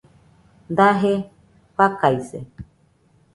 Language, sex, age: Nüpode Huitoto, female, 40-49